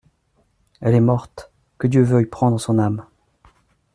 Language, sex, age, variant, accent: French, male, 40-49, Français d'Amérique du Nord, Français du Canada